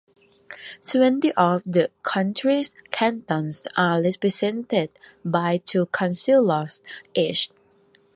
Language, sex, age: English, female, 19-29